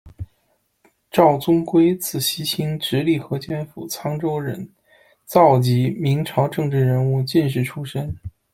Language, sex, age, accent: Chinese, male, 30-39, 出生地：北京市